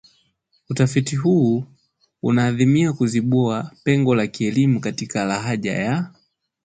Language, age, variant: Swahili, 19-29, Kiswahili cha Bara ya Tanzania